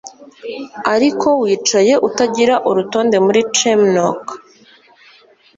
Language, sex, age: Kinyarwanda, female, 19-29